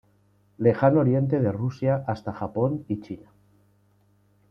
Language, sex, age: Spanish, male, 40-49